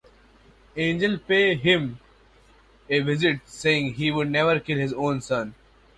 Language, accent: English, India and South Asia (India, Pakistan, Sri Lanka)